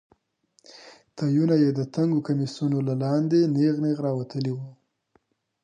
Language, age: Pashto, 19-29